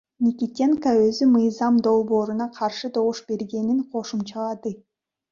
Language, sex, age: Kyrgyz, female, 30-39